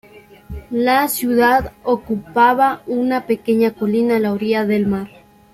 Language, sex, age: Spanish, female, under 19